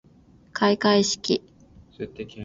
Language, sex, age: Japanese, female, 19-29